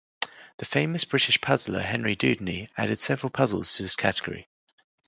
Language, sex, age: English, male, 30-39